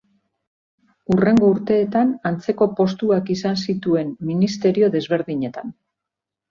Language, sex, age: Basque, female, 40-49